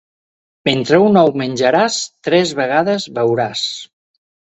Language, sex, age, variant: Catalan, male, 60-69, Central